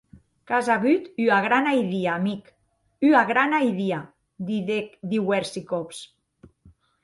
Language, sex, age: Occitan, female, 40-49